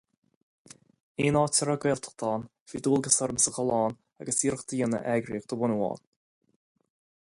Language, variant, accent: Irish, Gaeilge Chonnacht, Cainteoir líofa, ní ó dhúchas